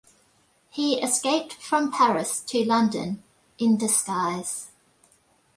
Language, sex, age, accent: English, female, 30-39, Australian English